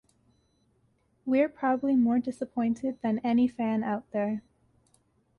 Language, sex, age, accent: English, female, 19-29, Canadian English